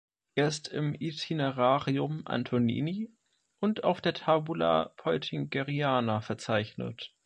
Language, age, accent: German, under 19, Deutschland Deutsch